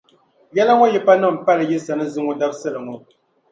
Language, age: Dagbani, 19-29